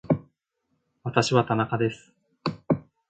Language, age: Japanese, 19-29